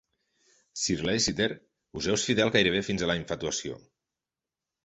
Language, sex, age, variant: Catalan, male, 40-49, Central